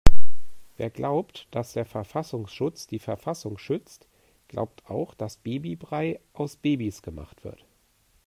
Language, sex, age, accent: German, male, 40-49, Deutschland Deutsch